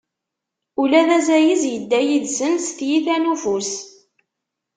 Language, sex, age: Kabyle, female, 19-29